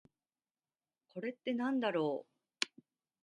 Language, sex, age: Japanese, female, 30-39